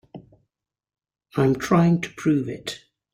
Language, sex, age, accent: English, male, 50-59, Welsh English